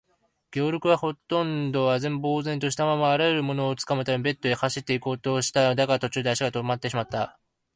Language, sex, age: Japanese, male, 19-29